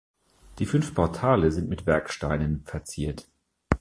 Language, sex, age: German, male, 40-49